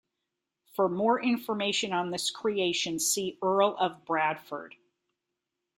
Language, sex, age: English, female, 50-59